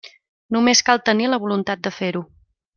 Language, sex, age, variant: Catalan, female, 30-39, Central